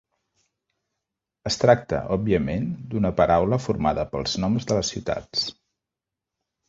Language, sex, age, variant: Catalan, male, 40-49, Central